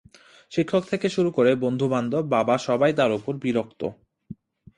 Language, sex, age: Bengali, male, 19-29